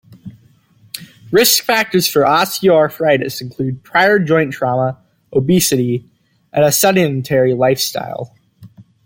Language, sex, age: English, male, under 19